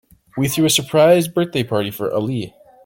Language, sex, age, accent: English, male, 30-39, Canadian English